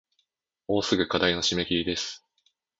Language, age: Japanese, under 19